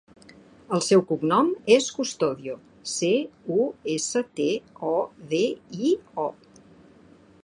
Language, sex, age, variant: Catalan, female, 50-59, Central